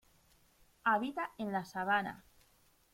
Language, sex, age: Spanish, female, 30-39